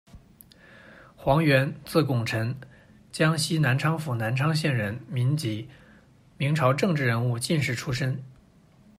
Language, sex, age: Chinese, male, 19-29